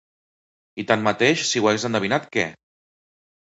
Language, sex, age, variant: Catalan, male, 40-49, Central